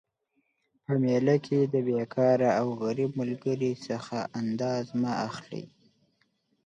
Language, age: Pashto, 19-29